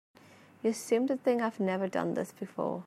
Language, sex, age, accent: English, female, 19-29, Australian English